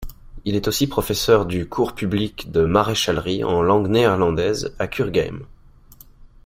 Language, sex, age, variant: French, male, under 19, Français de métropole